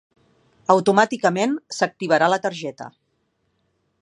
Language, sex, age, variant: Catalan, female, 40-49, Central